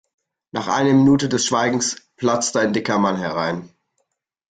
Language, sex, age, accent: German, male, 19-29, Deutschland Deutsch